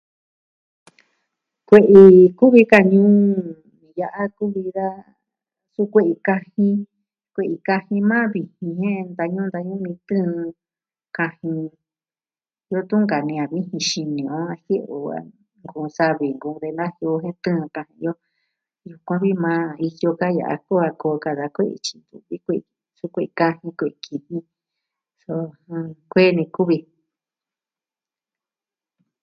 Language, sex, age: Southwestern Tlaxiaco Mixtec, female, 60-69